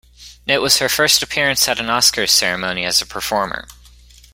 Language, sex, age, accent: English, male, under 19, United States English